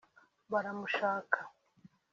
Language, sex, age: Kinyarwanda, female, 19-29